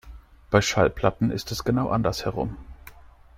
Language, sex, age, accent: German, male, 19-29, Deutschland Deutsch